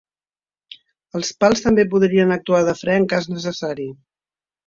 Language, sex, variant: Catalan, female, Central